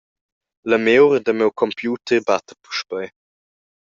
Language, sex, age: Romansh, male, under 19